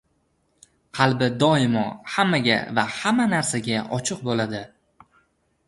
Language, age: Uzbek, 19-29